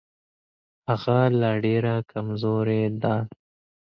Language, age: Pashto, 19-29